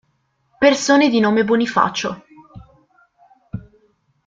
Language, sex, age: Italian, female, under 19